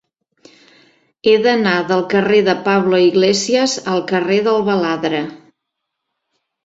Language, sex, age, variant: Catalan, female, 60-69, Central